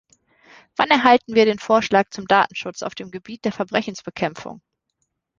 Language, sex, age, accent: German, female, 19-29, Deutschland Deutsch